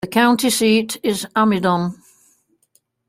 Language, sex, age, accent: English, female, 60-69, England English